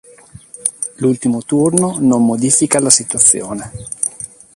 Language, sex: Italian, male